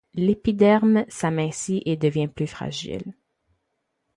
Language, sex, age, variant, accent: French, female, 19-29, Français d'Amérique du Nord, Français du Canada